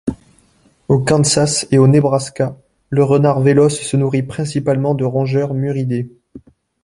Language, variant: French, Français de métropole